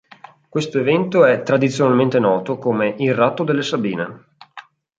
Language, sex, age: Italian, male, 19-29